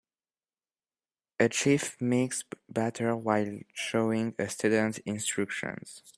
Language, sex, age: English, male, under 19